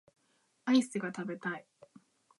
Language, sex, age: Japanese, female, under 19